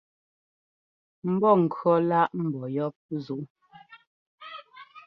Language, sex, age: Ngomba, female, 30-39